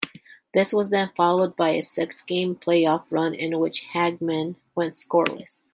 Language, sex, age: English, female, 19-29